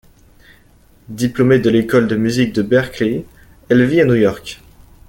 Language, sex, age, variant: French, male, under 19, Français de métropole